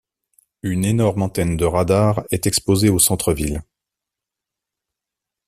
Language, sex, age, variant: French, male, 40-49, Français de métropole